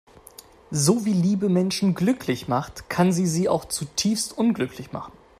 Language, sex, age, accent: German, male, 19-29, Deutschland Deutsch